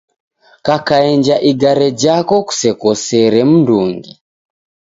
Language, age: Taita, 19-29